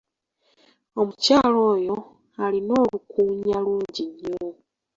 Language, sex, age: Ganda, female, 19-29